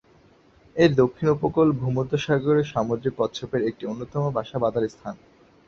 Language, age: Bengali, 19-29